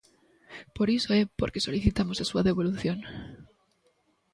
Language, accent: Galician, Normativo (estándar)